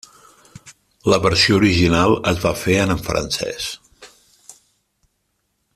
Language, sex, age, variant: Catalan, male, 50-59, Central